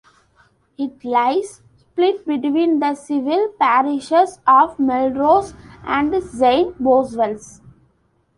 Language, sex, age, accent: English, female, under 19, India and South Asia (India, Pakistan, Sri Lanka)